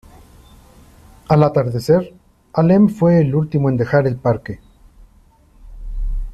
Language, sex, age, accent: Spanish, male, 30-39, México